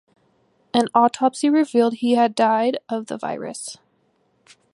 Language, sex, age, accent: English, female, 19-29, United States English